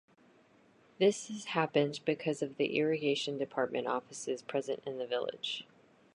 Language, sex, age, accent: English, female, 30-39, United States English